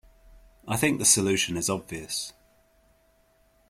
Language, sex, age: English, male, 50-59